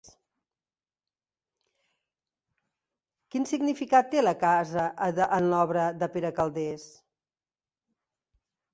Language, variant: Catalan, Central